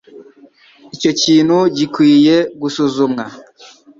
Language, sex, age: Kinyarwanda, male, 19-29